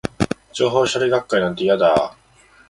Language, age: Japanese, 19-29